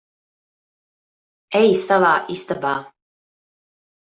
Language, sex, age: Latvian, female, 19-29